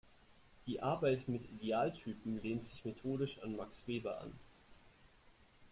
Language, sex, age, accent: German, male, 19-29, Deutschland Deutsch